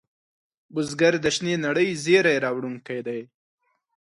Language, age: Pashto, 19-29